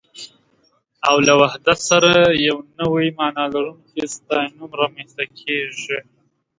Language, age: Pashto, 19-29